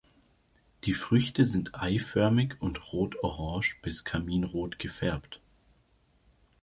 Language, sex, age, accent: German, male, 19-29, Deutschland Deutsch